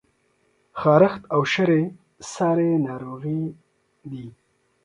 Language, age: Pashto, 30-39